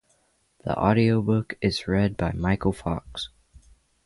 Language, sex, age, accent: English, male, under 19, United States English